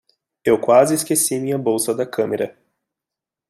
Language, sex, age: Portuguese, male, 19-29